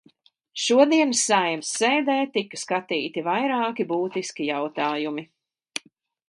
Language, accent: Latvian, Rigas